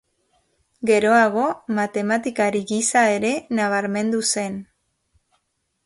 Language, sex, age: Basque, female, 40-49